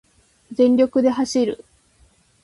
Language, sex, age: Japanese, female, 19-29